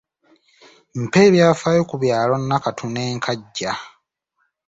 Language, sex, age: Ganda, male, 19-29